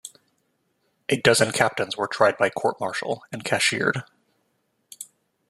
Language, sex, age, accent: English, male, 30-39, United States English